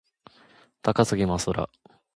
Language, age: Japanese, 19-29